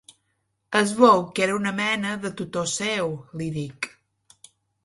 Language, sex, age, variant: Catalan, female, 40-49, Balear